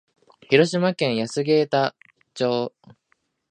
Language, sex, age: Japanese, male, under 19